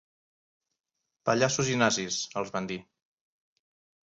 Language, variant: Catalan, Central